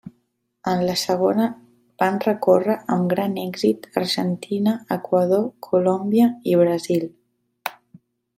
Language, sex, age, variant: Catalan, female, 19-29, Central